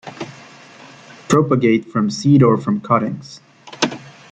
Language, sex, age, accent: English, male, 19-29, United States English